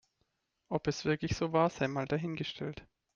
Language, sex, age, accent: German, male, 30-39, Deutschland Deutsch